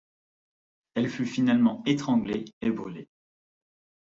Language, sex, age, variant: French, male, 19-29, Français de métropole